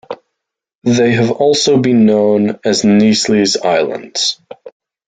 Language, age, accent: English, 19-29, Irish English